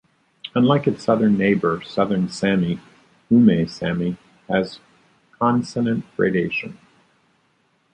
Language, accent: English, United States English